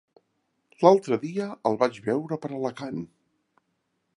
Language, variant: Catalan, Central